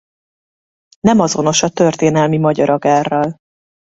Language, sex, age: Hungarian, female, 30-39